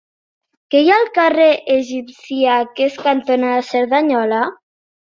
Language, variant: Catalan, Central